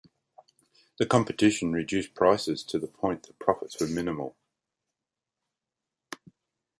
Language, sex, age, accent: English, male, 50-59, Australian English